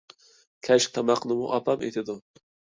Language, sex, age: Uyghur, male, 30-39